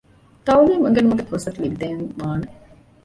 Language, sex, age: Divehi, female, 40-49